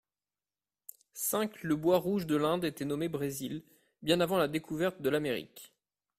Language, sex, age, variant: French, male, 30-39, Français de métropole